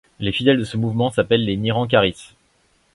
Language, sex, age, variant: French, male, 30-39, Français de métropole